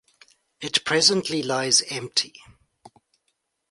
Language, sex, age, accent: English, male, 40-49, Southern African (South Africa, Zimbabwe, Namibia)